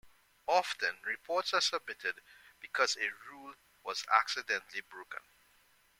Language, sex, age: English, male, 40-49